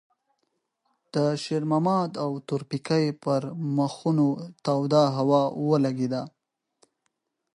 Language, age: Pashto, 19-29